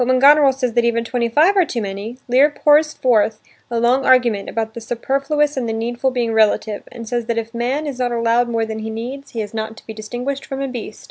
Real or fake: real